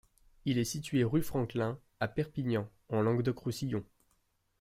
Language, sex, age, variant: French, male, 19-29, Français de métropole